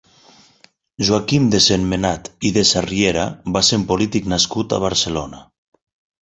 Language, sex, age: Catalan, male, 40-49